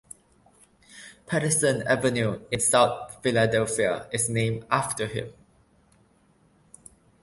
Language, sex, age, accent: English, male, 19-29, Malaysian English